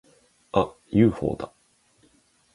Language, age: Japanese, 30-39